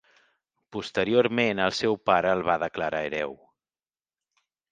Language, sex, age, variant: Catalan, male, 40-49, Central